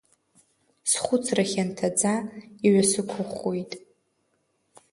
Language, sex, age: Abkhazian, female, under 19